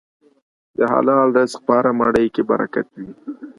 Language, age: Pashto, 30-39